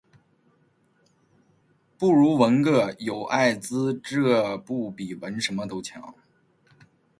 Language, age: Chinese, 30-39